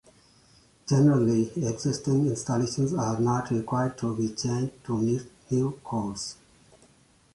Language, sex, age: English, male, 40-49